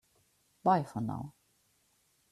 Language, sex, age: English, female, 50-59